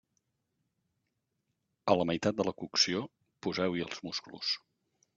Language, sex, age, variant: Catalan, male, 50-59, Central